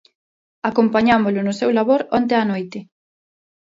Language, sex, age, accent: Galician, female, 19-29, Normativo (estándar)